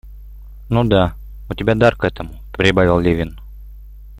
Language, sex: Russian, male